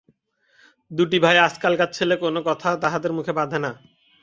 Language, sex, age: Bengali, male, 19-29